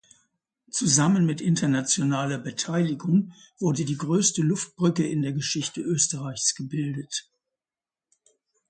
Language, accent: German, Deutschland Deutsch